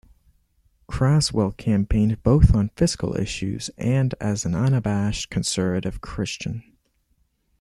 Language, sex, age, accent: English, male, under 19, Canadian English